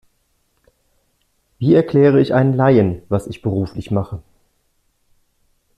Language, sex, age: German, male, 30-39